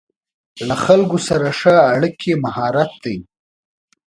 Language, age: Pashto, 19-29